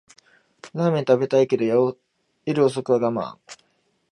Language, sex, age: Japanese, male, 19-29